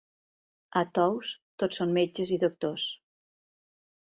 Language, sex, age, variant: Catalan, female, 50-59, Septentrional